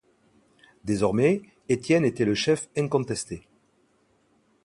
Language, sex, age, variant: French, male, 50-59, Français de métropole